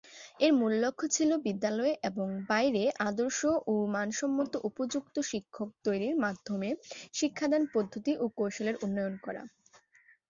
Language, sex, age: Bengali, female, under 19